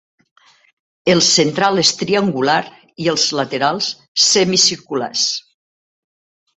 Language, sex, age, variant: Catalan, female, 60-69, Central